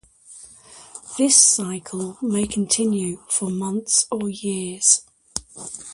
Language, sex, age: English, female, 60-69